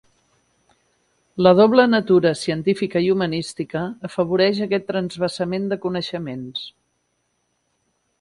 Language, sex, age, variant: Catalan, female, 50-59, Central